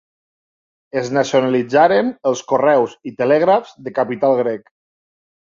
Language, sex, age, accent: Catalan, male, 30-39, Lleidatà